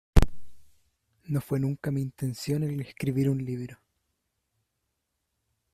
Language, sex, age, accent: Spanish, male, 19-29, Chileno: Chile, Cuyo